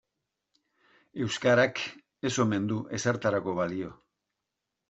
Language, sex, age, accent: Basque, male, 60-69, Mendebalekoa (Araba, Bizkaia, Gipuzkoako mendebaleko herri batzuk)